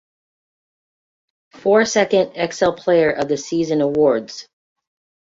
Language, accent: English, United States English